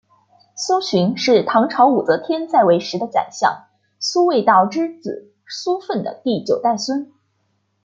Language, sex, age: Chinese, female, 19-29